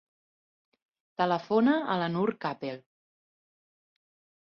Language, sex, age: Catalan, female, 19-29